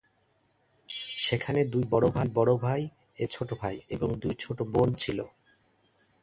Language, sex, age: Bengali, male, 30-39